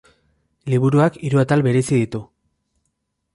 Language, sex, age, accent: Basque, male, 19-29, Erdialdekoa edo Nafarra (Gipuzkoa, Nafarroa)